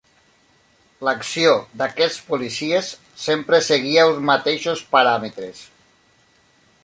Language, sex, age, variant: Catalan, male, 40-49, Nord-Occidental